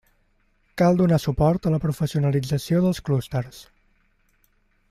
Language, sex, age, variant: Catalan, male, 19-29, Central